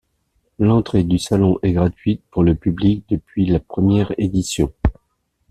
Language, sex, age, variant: French, male, 50-59, Français de métropole